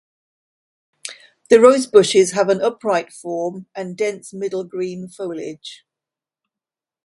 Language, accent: English, England English